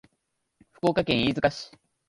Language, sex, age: Japanese, male, 19-29